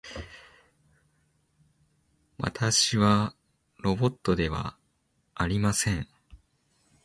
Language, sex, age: Japanese, male, under 19